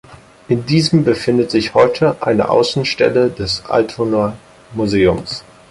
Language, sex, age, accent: German, male, under 19, Deutschland Deutsch